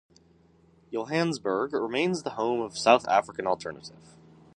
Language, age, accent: English, under 19, United States English